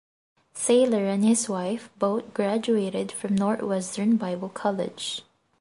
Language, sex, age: English, female, 19-29